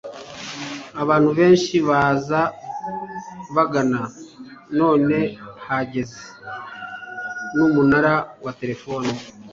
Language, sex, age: Kinyarwanda, male, 50-59